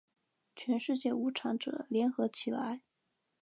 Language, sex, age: Chinese, female, 19-29